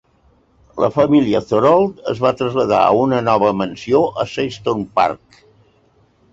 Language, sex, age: Catalan, male, 70-79